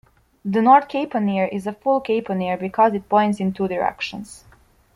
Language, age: English, 19-29